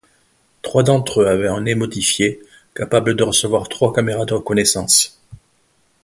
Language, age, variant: French, 50-59, Français de métropole